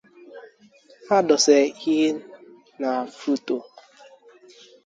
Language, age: English, 19-29